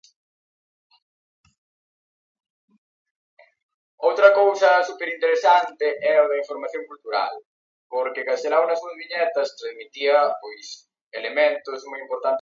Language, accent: Spanish, España: Norte peninsular (Asturias, Castilla y León, Cantabria, País Vasco, Navarra, Aragón, La Rioja, Guadalajara, Cuenca)